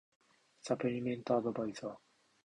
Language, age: Japanese, 19-29